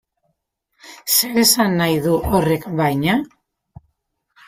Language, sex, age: Basque, female, 30-39